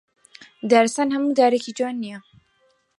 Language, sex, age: Central Kurdish, female, 19-29